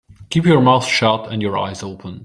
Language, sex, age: English, male, 30-39